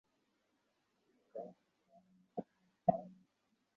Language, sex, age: Bengali, male, 19-29